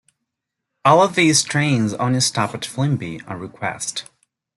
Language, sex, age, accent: English, male, 30-39, United States English